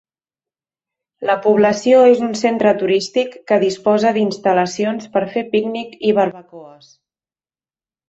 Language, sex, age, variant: Catalan, female, 30-39, Central